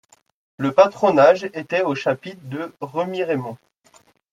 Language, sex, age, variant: French, male, 19-29, Français de métropole